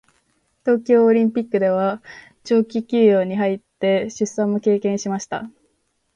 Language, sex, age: Japanese, female, 19-29